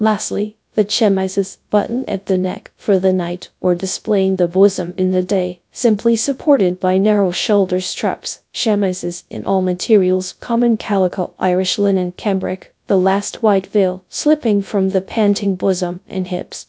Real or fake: fake